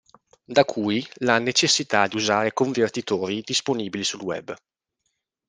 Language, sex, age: Italian, male, 19-29